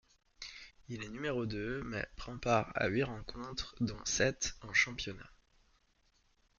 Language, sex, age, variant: French, male, 30-39, Français de métropole